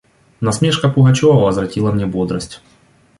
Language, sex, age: Russian, male, 30-39